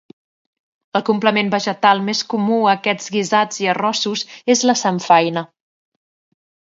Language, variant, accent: Catalan, Central, central